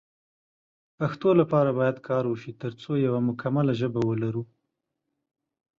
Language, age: Pashto, 30-39